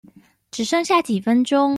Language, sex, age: Chinese, female, 19-29